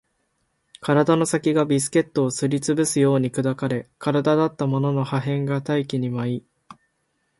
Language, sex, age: Japanese, male, 19-29